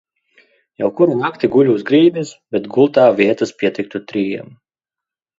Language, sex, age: Latvian, male, 30-39